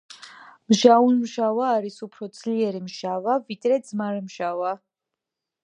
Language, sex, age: Georgian, female, 19-29